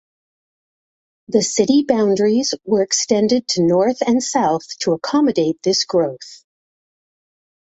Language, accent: English, United States English